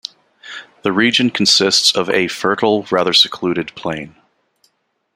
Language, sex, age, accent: English, male, 40-49, United States English